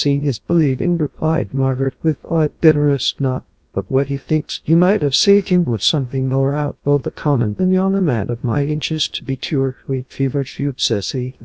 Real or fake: fake